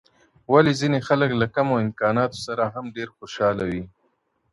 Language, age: Pashto, 30-39